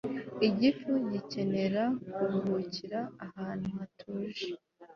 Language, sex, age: Kinyarwanda, female, 19-29